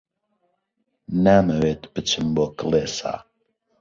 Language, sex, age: Central Kurdish, male, under 19